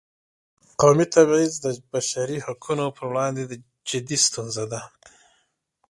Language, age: Pashto, 30-39